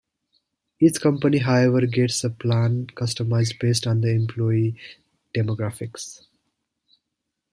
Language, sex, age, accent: English, male, 19-29, United States English